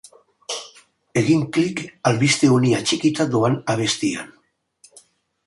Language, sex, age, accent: Basque, male, 60-69, Mendebalekoa (Araba, Bizkaia, Gipuzkoako mendebaleko herri batzuk)